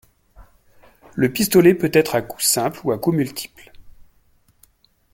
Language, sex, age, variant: French, male, 40-49, Français de métropole